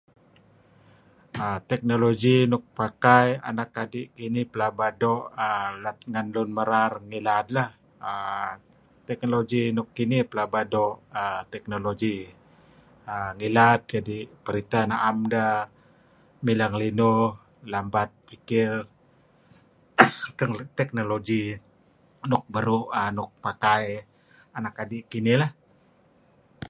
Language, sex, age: Kelabit, male, 60-69